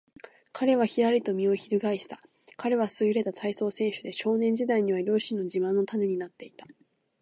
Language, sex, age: Japanese, female, 19-29